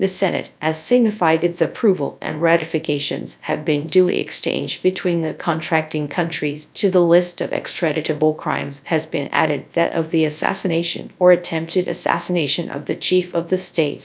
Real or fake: fake